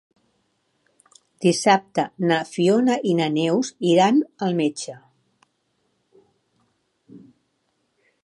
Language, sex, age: Catalan, female, 50-59